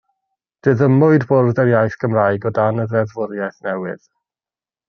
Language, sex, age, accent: Welsh, male, 30-39, Y Deyrnas Unedig Cymraeg